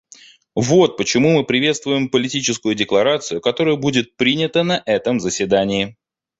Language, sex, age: Russian, male, 30-39